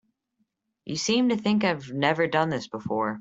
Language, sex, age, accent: English, male, under 19, United States English